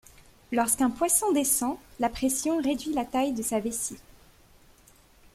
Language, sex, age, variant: French, female, 19-29, Français de métropole